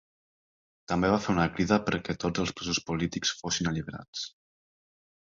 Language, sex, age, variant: Catalan, male, 19-29, Nord-Occidental